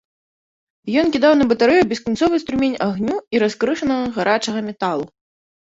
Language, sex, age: Belarusian, female, 19-29